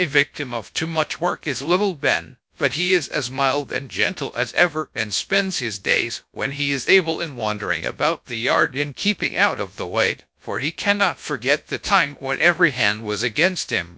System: TTS, GradTTS